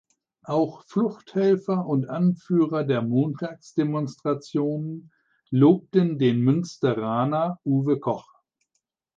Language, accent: German, Deutschland Deutsch